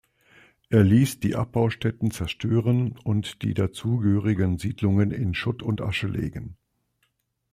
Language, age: German, 60-69